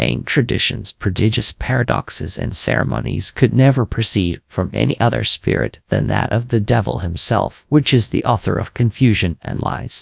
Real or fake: fake